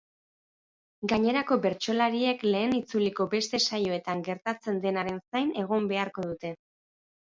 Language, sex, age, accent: Basque, female, 30-39, Batua